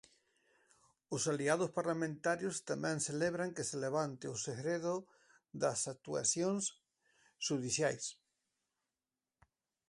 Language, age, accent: Galician, 50-59, Atlántico (seseo e gheada)